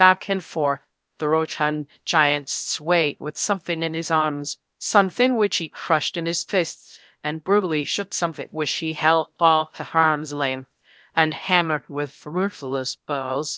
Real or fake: fake